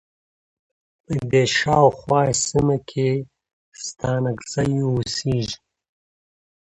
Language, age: Pashto, 30-39